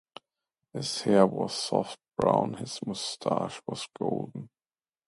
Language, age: English, 30-39